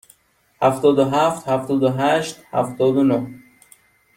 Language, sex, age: Persian, male, 19-29